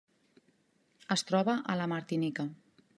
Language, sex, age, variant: Catalan, female, 30-39, Central